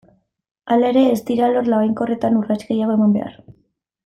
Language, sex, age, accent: Basque, female, 19-29, Erdialdekoa edo Nafarra (Gipuzkoa, Nafarroa)